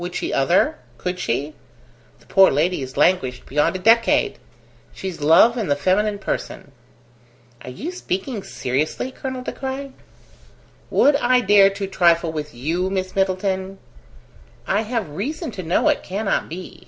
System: none